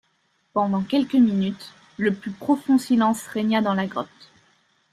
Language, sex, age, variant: French, female, 30-39, Français de métropole